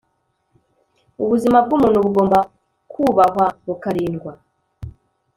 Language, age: Kinyarwanda, 19-29